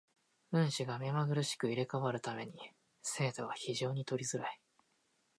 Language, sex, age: Japanese, male, 19-29